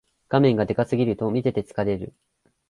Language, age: Japanese, 19-29